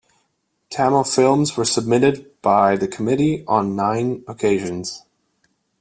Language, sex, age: English, male, 19-29